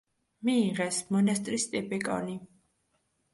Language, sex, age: Georgian, female, under 19